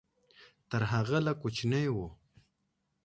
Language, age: Pashto, 19-29